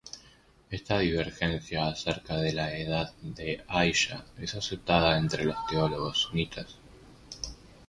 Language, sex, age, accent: Spanish, male, 19-29, Rioplatense: Argentina, Uruguay, este de Bolivia, Paraguay